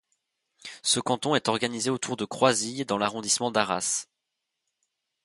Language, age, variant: French, 19-29, Français de métropole